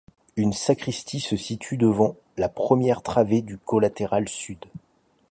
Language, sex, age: French, male, 40-49